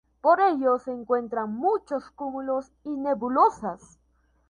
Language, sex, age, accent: Spanish, male, under 19, Andino-Pacífico: Colombia, Perú, Ecuador, oeste de Bolivia y Venezuela andina